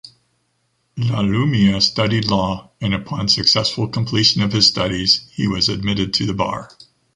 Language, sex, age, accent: English, male, 50-59, United States English